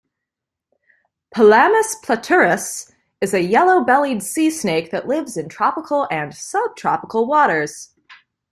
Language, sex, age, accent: English, female, 19-29, United States English